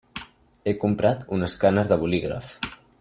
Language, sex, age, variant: Catalan, male, under 19, Central